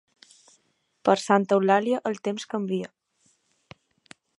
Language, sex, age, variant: Catalan, female, 19-29, Balear